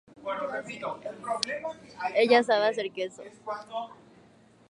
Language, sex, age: Guarani, female, under 19